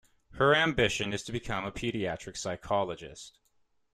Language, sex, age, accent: English, male, 19-29, Canadian English